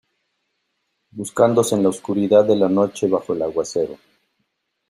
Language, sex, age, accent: Spanish, male, 50-59, México